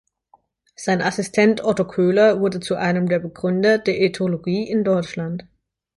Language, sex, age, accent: German, female, 19-29, Deutschland Deutsch